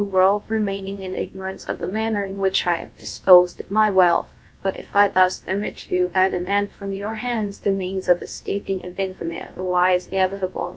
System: TTS, GlowTTS